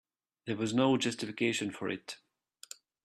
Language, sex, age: English, male, 40-49